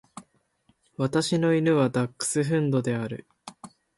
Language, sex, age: Japanese, male, 19-29